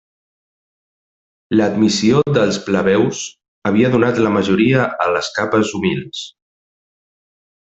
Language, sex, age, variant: Catalan, male, 19-29, Central